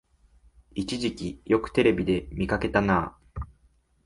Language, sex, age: Japanese, male, 19-29